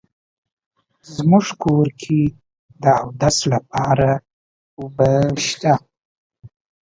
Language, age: Pashto, 19-29